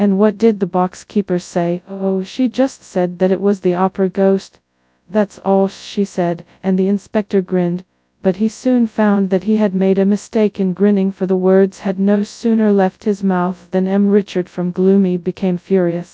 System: TTS, FastPitch